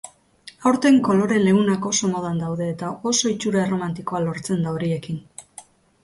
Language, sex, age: Basque, female, 50-59